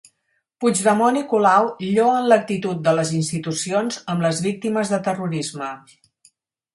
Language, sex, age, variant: Catalan, female, 50-59, Central